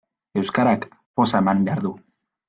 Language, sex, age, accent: Basque, male, 19-29, Mendebalekoa (Araba, Bizkaia, Gipuzkoako mendebaleko herri batzuk)